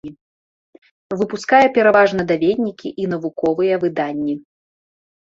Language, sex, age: Belarusian, female, 19-29